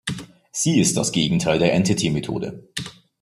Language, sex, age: German, male, 19-29